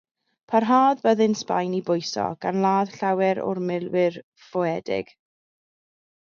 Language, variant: Welsh, South-Eastern Welsh